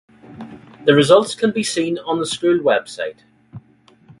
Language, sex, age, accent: English, male, 19-29, Northern Irish